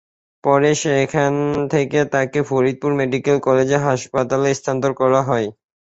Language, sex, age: Bengali, male, 19-29